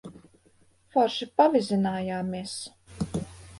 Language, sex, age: Latvian, female, 50-59